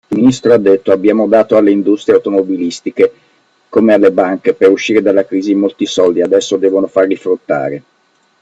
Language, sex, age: Italian, male, 40-49